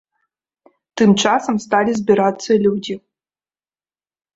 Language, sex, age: Belarusian, female, 19-29